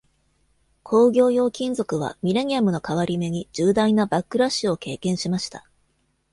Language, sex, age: Japanese, female, 40-49